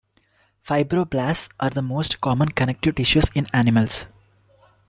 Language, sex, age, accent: English, male, 19-29, India and South Asia (India, Pakistan, Sri Lanka)